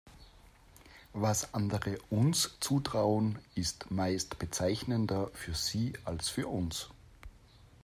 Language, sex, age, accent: German, male, 50-59, Österreichisches Deutsch